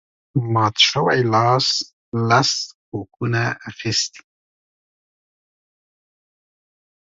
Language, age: Pashto, 40-49